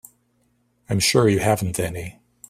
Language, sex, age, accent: English, male, 60-69, United States English